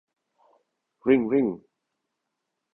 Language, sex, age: Italian, male, 50-59